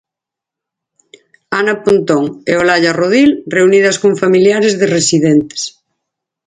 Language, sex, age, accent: Galician, female, 40-49, Central (gheada)